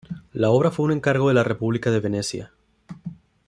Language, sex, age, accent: Spanish, male, 19-29, México